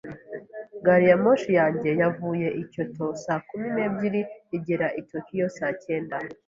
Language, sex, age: Kinyarwanda, female, 19-29